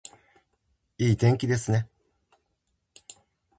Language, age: Japanese, 50-59